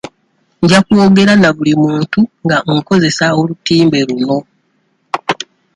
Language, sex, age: Ganda, male, 19-29